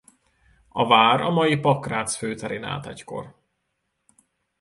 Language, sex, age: Hungarian, male, 30-39